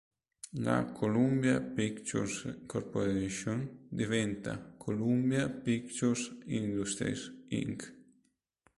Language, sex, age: Italian, male, 19-29